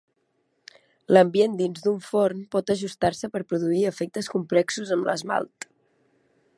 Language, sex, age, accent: Catalan, female, 19-29, balear; central